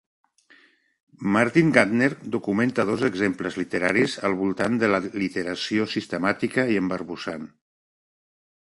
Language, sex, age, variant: Catalan, male, 50-59, Central